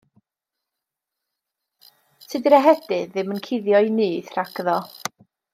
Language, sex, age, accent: Welsh, female, 19-29, Y Deyrnas Unedig Cymraeg